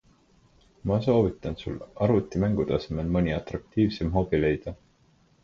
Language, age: Estonian, 19-29